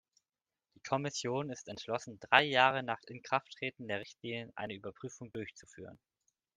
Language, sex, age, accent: German, male, 19-29, Deutschland Deutsch